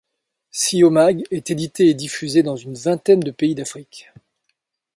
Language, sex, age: French, male, 50-59